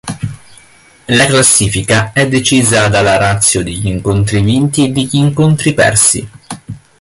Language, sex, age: Italian, male, 19-29